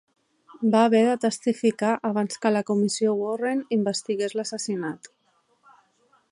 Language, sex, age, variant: Catalan, female, 40-49, Central